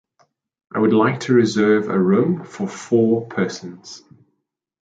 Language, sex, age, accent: English, male, 19-29, Southern African (South Africa, Zimbabwe, Namibia)